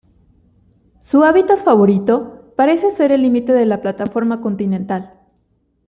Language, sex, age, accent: Spanish, female, 19-29, México